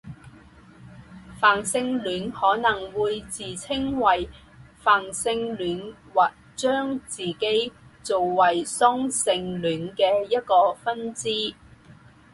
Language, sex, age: Chinese, female, 30-39